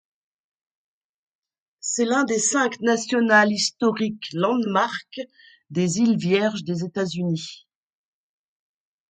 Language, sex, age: French, female, 60-69